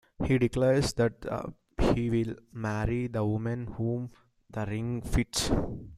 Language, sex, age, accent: English, male, 19-29, India and South Asia (India, Pakistan, Sri Lanka)